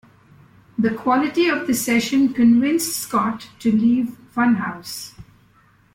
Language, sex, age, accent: English, female, 60-69, India and South Asia (India, Pakistan, Sri Lanka)